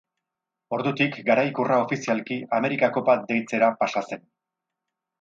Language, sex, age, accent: Basque, male, 50-59, Erdialdekoa edo Nafarra (Gipuzkoa, Nafarroa)